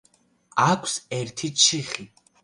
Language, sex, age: Georgian, male, 19-29